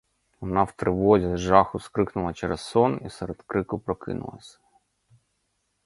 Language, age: Ukrainian, 40-49